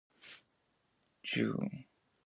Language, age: Seri, 19-29